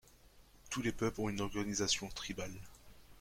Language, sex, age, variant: French, male, 19-29, Français de métropole